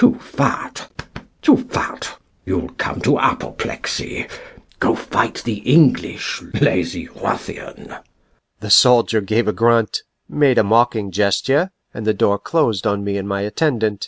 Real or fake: real